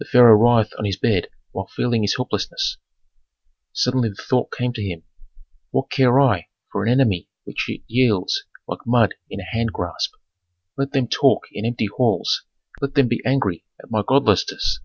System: none